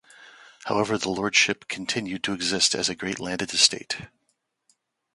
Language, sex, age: English, male, 40-49